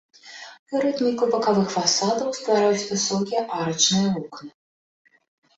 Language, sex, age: Belarusian, female, 19-29